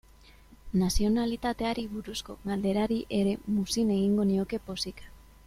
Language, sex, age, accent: Basque, female, 19-29, Mendebalekoa (Araba, Bizkaia, Gipuzkoako mendebaleko herri batzuk)